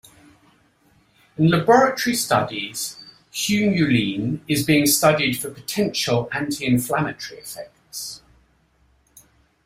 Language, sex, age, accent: English, male, 50-59, England English